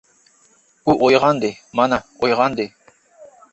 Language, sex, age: Uyghur, male, 40-49